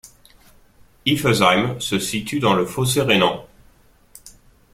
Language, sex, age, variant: French, male, 30-39, Français de métropole